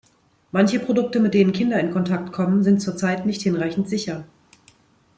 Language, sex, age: German, female, 40-49